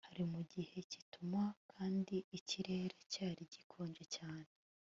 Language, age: Kinyarwanda, 19-29